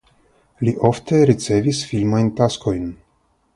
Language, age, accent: Esperanto, 30-39, Internacia